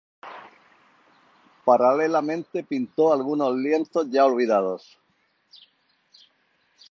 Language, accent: Spanish, España: Sur peninsular (Andalucia, Extremadura, Murcia)